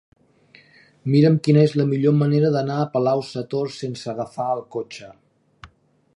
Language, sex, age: Catalan, male, 50-59